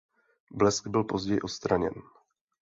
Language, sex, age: Czech, male, 30-39